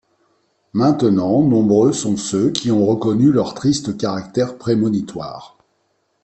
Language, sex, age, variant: French, male, 50-59, Français de métropole